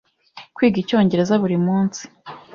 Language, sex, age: Kinyarwanda, female, 19-29